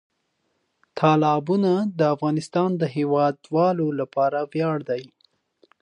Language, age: Pashto, 19-29